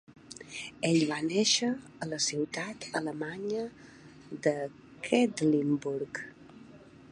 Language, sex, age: Catalan, female, 40-49